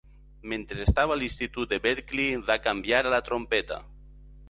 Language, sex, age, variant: Catalan, male, 40-49, Valencià meridional